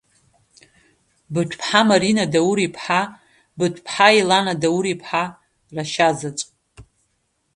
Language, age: Abkhazian, under 19